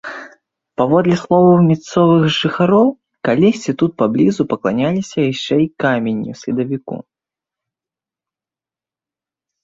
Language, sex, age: Belarusian, male, under 19